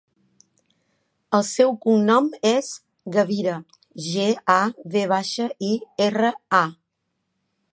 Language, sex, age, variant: Catalan, female, 50-59, Balear